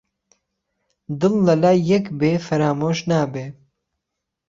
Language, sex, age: Central Kurdish, male, 19-29